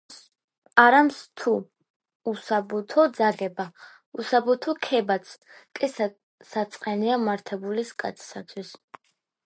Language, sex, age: Georgian, female, under 19